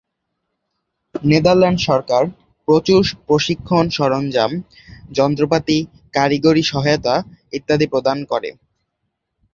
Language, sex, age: Bengali, male, under 19